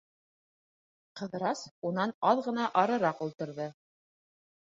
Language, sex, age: Bashkir, female, 30-39